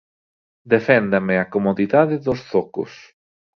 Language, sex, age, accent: Galician, male, 30-39, Normativo (estándar)